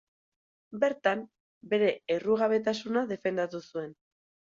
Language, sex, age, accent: Basque, female, 30-39, Erdialdekoa edo Nafarra (Gipuzkoa, Nafarroa)